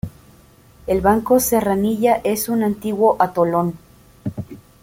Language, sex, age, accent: Spanish, female, 30-39, México